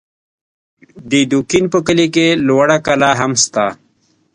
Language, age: Pashto, 40-49